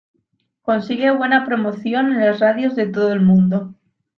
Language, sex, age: Spanish, female, 19-29